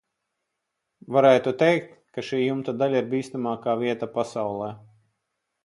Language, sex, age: Latvian, male, 40-49